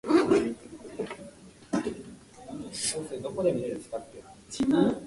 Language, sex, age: English, male, under 19